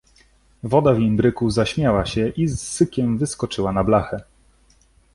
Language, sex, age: Polish, male, 19-29